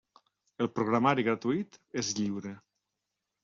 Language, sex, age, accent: Catalan, male, 50-59, valencià